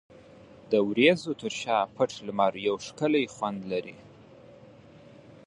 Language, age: Pashto, 19-29